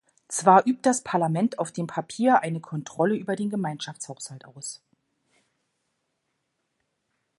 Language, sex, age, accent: German, female, 40-49, Deutschland Deutsch